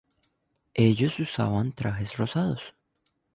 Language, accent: Spanish, Caribe: Cuba, Venezuela, Puerto Rico, República Dominicana, Panamá, Colombia caribeña, México caribeño, Costa del golfo de México